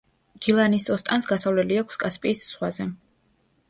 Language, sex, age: Georgian, female, under 19